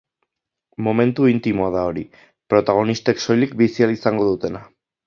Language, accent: Basque, Erdialdekoa edo Nafarra (Gipuzkoa, Nafarroa)